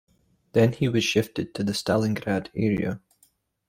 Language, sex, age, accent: English, male, 19-29, Scottish English